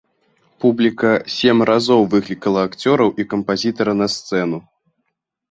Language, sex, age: Belarusian, male, under 19